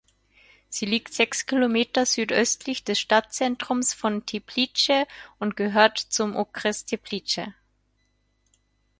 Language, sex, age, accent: German, female, 30-39, Österreichisches Deutsch